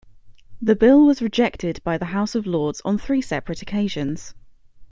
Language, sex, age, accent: English, female, 19-29, England English